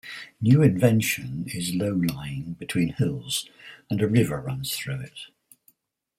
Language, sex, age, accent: English, male, 70-79, England English